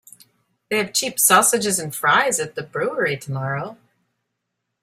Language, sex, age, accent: English, male, 50-59, United States English